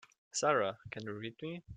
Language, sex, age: English, male, under 19